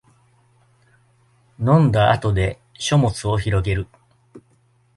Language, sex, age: Japanese, male, 50-59